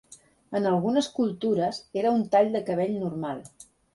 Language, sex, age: Catalan, female, 60-69